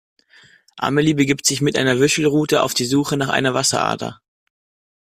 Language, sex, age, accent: German, male, under 19, Deutschland Deutsch